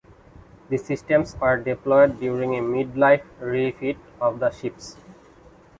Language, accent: English, India and South Asia (India, Pakistan, Sri Lanka)